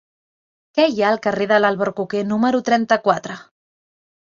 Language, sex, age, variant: Catalan, female, 19-29, Central